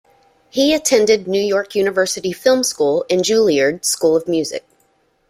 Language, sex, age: English, female, 30-39